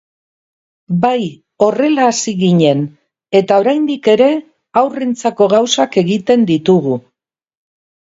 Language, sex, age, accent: Basque, female, 60-69, Mendebalekoa (Araba, Bizkaia, Gipuzkoako mendebaleko herri batzuk)